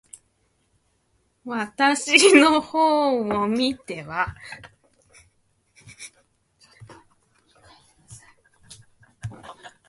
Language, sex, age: Japanese, male, under 19